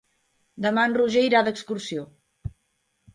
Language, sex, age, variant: Catalan, female, 19-29, Central